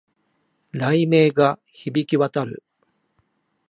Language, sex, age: Japanese, male, 50-59